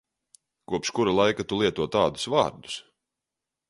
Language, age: Latvian, 30-39